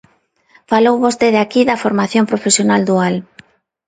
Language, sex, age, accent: Galician, female, 40-49, Neofalante